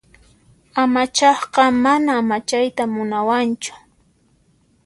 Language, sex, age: Puno Quechua, female, 19-29